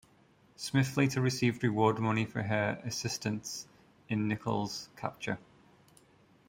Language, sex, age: English, male, 30-39